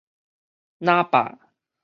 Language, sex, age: Min Nan Chinese, male, 19-29